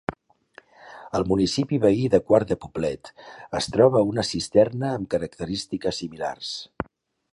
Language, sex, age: Catalan, male, 50-59